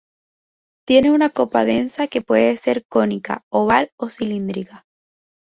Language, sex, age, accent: Spanish, female, 19-29, España: Islas Canarias